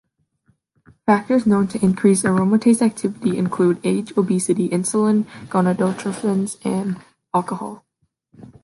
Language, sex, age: English, female, under 19